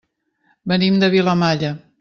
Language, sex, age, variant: Catalan, female, 50-59, Central